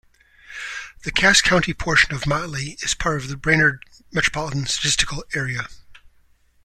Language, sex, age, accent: English, male, 50-59, United States English